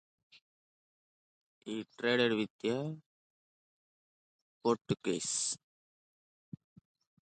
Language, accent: English, India and South Asia (India, Pakistan, Sri Lanka)